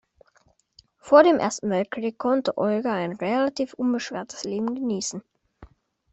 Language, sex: German, male